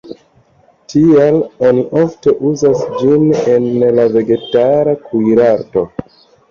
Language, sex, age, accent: Esperanto, male, 30-39, Internacia